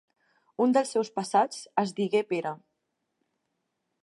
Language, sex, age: Catalan, female, 19-29